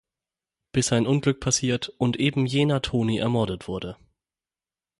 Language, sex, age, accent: German, male, 19-29, Deutschland Deutsch